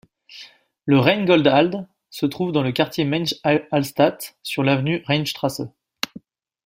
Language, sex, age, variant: French, male, 30-39, Français de métropole